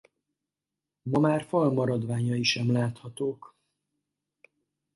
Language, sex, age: Hungarian, male, 50-59